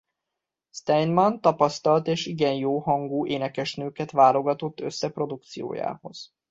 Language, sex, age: Hungarian, male, 30-39